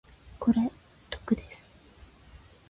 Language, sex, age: Japanese, female, 19-29